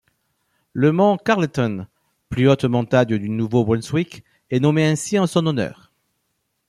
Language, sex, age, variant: French, male, 40-49, Français de métropole